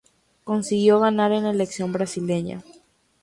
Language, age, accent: Spanish, 19-29, Andino-Pacífico: Colombia, Perú, Ecuador, oeste de Bolivia y Venezuela andina